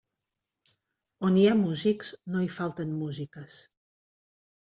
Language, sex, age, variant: Catalan, female, 50-59, Central